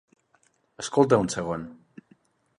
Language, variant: Catalan, Central